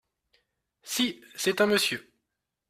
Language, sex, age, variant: French, male, 40-49, Français de métropole